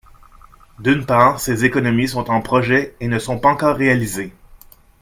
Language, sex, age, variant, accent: French, male, 40-49, Français d'Amérique du Nord, Français du Canada